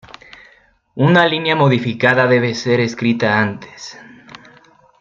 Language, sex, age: Spanish, male, 19-29